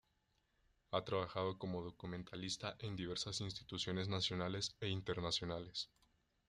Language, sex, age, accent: Spanish, male, 19-29, México